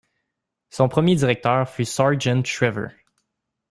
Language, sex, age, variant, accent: French, male, 19-29, Français d'Amérique du Nord, Français du Canada